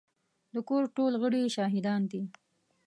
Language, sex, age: Pashto, female, 30-39